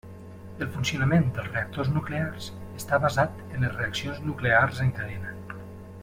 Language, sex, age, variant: Catalan, male, 40-49, Septentrional